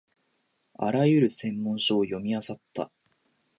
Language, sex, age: Japanese, male, 19-29